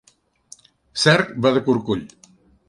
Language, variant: Catalan, Central